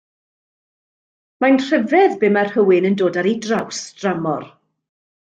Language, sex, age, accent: Welsh, female, 50-59, Y Deyrnas Unedig Cymraeg